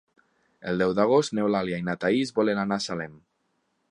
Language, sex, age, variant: Catalan, male, 19-29, Nord-Occidental